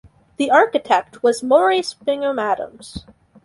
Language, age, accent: English, under 19, Canadian English